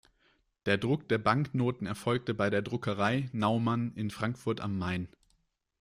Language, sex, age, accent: German, male, 19-29, Deutschland Deutsch